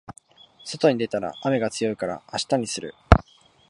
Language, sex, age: Japanese, male, 19-29